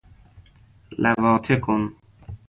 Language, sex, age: Persian, male, 19-29